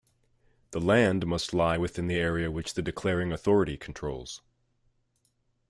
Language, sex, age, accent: English, male, 19-29, United States English